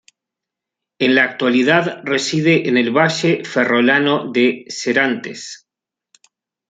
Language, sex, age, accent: Spanish, male, 50-59, Rioplatense: Argentina, Uruguay, este de Bolivia, Paraguay